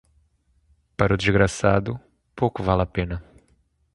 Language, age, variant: Portuguese, 40-49, Portuguese (Portugal)